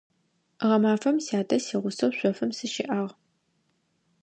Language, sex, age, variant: Adyghe, female, 19-29, Адыгабзэ (Кирил, пстэумэ зэдыряе)